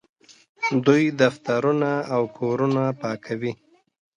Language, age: Pashto, 30-39